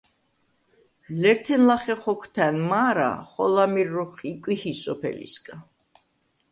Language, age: Svan, 40-49